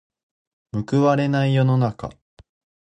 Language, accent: Japanese, 関東